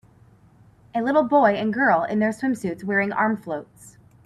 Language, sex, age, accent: English, female, 30-39, United States English